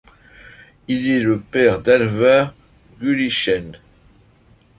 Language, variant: French, Français de métropole